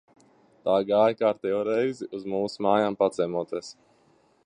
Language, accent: Latvian, Vidus dialekts